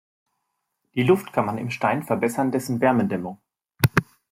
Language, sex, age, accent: German, male, 19-29, Deutschland Deutsch